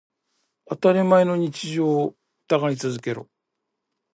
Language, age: Japanese, 60-69